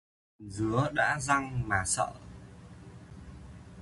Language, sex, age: Vietnamese, male, 19-29